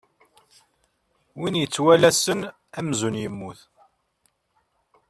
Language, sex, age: Kabyle, male, 30-39